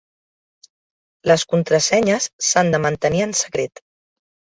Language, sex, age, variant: Catalan, female, 30-39, Central